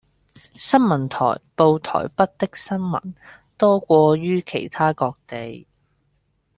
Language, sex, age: Chinese, male, 19-29